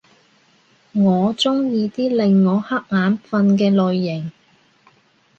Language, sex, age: Cantonese, female, 30-39